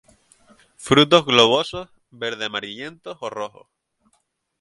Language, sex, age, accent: Spanish, male, 19-29, España: Islas Canarias